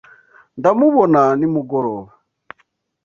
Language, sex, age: Kinyarwanda, male, 19-29